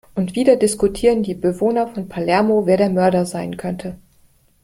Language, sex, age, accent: German, female, 50-59, Deutschland Deutsch